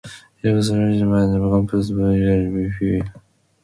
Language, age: English, 19-29